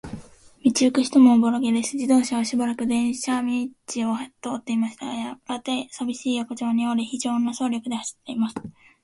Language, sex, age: Japanese, female, 19-29